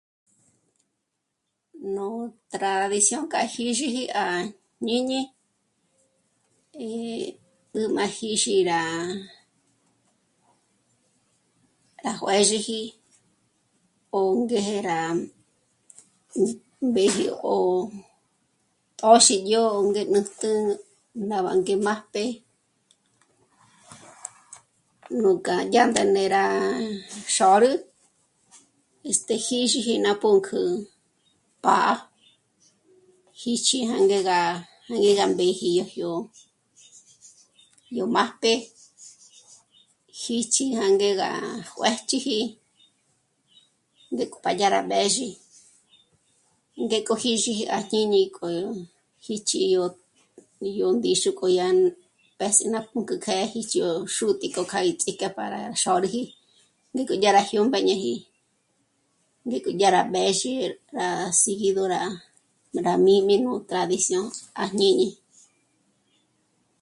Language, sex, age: Michoacán Mazahua, female, 19-29